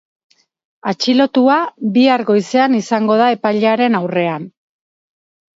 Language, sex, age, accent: Basque, female, 40-49, Mendebalekoa (Araba, Bizkaia, Gipuzkoako mendebaleko herri batzuk)